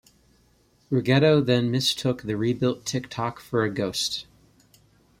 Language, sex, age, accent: English, male, 40-49, United States English